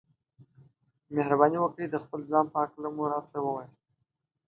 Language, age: Pashto, 19-29